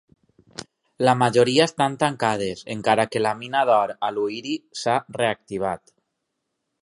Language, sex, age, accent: Catalan, male, 30-39, valencià